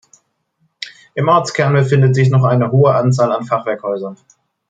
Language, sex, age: German, male, 30-39